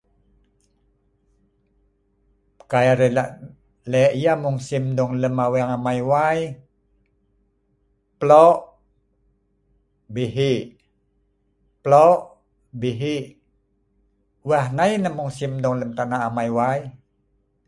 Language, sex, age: Sa'ban, male, 50-59